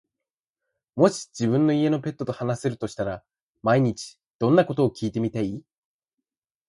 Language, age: Japanese, 19-29